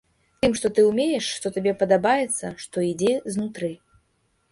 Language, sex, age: Belarusian, female, under 19